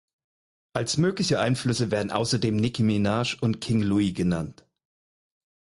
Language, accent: German, Deutschland Deutsch